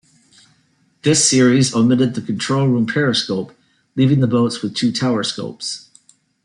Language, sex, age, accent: English, male, 50-59, United States English